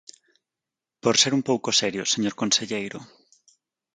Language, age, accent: Galician, 19-29, Normativo (estándar)